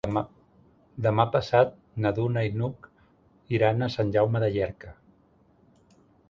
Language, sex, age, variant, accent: Catalan, male, 40-49, Central, central